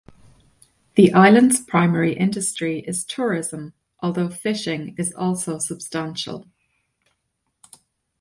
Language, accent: English, Irish English